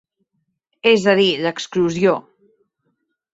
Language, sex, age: Catalan, female, 30-39